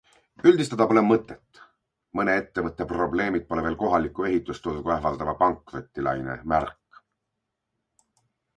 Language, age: Estonian, 40-49